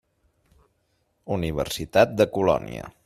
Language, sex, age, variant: Catalan, male, 30-39, Central